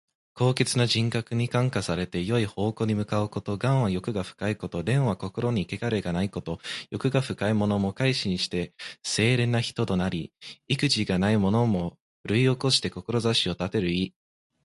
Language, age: Japanese, under 19